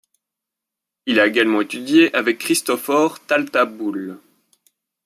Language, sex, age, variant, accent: French, male, 30-39, Français d'Europe, Français de Belgique